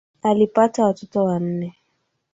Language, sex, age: Swahili, female, 19-29